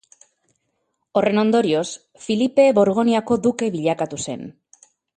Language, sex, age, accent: Basque, female, 40-49, Mendebalekoa (Araba, Bizkaia, Gipuzkoako mendebaleko herri batzuk)